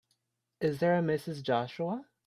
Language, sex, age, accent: English, male, 19-29, United States English